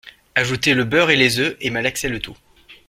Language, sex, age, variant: French, male, 19-29, Français de métropole